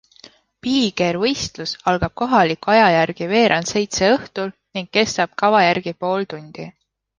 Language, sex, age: Estonian, female, 19-29